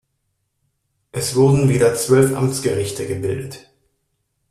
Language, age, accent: German, 30-39, Deutschland Deutsch